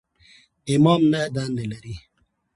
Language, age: Pashto, 30-39